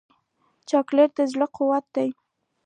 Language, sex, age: Pashto, female, 30-39